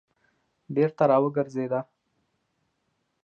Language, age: Pashto, 30-39